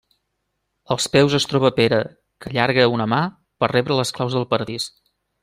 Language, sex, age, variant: Catalan, male, 30-39, Central